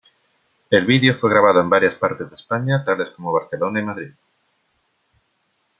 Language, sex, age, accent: Spanish, male, 40-49, España: Sur peninsular (Andalucia, Extremadura, Murcia)